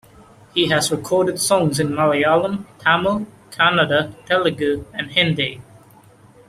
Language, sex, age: English, male, 19-29